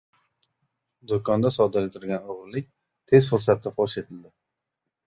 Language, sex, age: Uzbek, male, 30-39